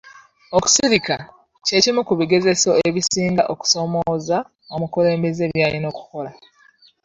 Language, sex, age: Ganda, female, 19-29